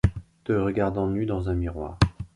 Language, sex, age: French, male, 40-49